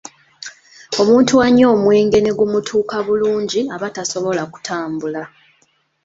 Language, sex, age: Ganda, female, 19-29